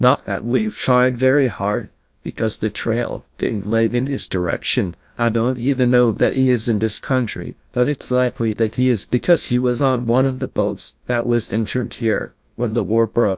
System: TTS, GlowTTS